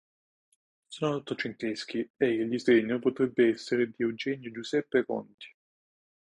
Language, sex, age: Italian, male, 19-29